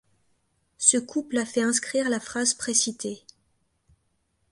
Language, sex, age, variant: French, female, 19-29, Français de métropole